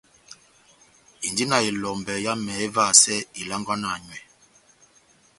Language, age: Batanga, 40-49